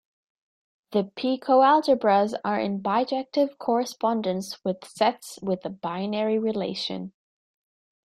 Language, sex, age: English, female, 19-29